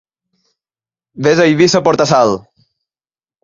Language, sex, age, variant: Catalan, male, 19-29, Balear